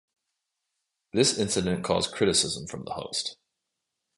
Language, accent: English, midwest